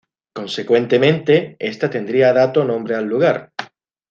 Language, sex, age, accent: Spanish, male, 40-49, España: Sur peninsular (Andalucia, Extremadura, Murcia)